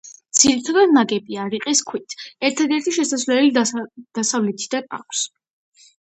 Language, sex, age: Georgian, female, under 19